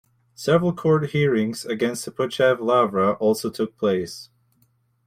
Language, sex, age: English, male, 19-29